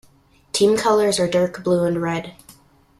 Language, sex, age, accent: English, male, under 19, United States English